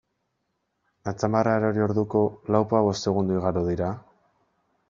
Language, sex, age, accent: Basque, male, 19-29, Erdialdekoa edo Nafarra (Gipuzkoa, Nafarroa)